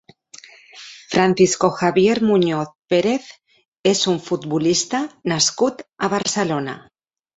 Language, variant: Catalan, Central